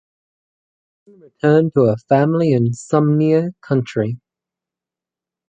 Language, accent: English, Australian English